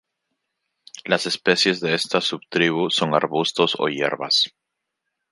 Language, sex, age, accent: Spanish, male, 19-29, Andino-Pacífico: Colombia, Perú, Ecuador, oeste de Bolivia y Venezuela andina